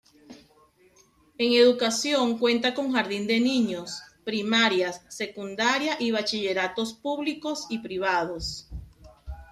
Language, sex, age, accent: Spanish, female, 40-49, Caribe: Cuba, Venezuela, Puerto Rico, República Dominicana, Panamá, Colombia caribeña, México caribeño, Costa del golfo de México